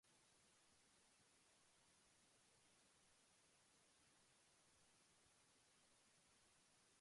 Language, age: English, under 19